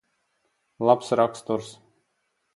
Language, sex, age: Latvian, male, 40-49